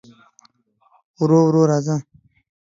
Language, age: Pashto, 19-29